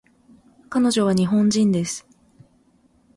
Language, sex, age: Japanese, female, 30-39